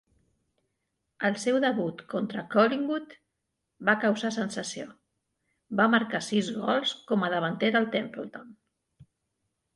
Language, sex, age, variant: Catalan, female, 50-59, Central